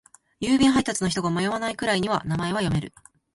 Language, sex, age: Japanese, male, 19-29